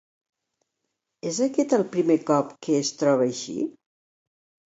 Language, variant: Catalan, Nord-Occidental